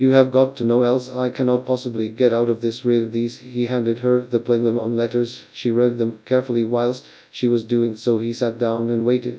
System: TTS, FastPitch